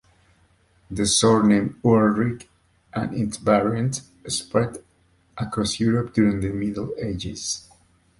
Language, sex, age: English, male, 40-49